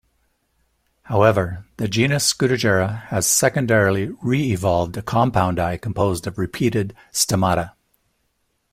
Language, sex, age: English, male, 60-69